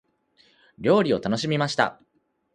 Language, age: Japanese, 30-39